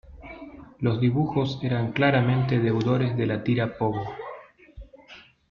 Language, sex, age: Spanish, male, 40-49